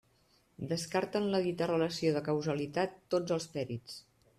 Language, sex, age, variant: Catalan, female, 50-59, Central